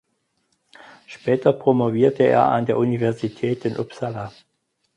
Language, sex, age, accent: German, male, 50-59, Deutschland Deutsch